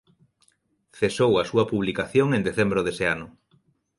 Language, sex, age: Galician, male, 40-49